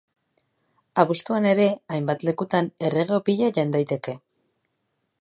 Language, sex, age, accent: Basque, female, 30-39, Mendebalekoa (Araba, Bizkaia, Gipuzkoako mendebaleko herri batzuk)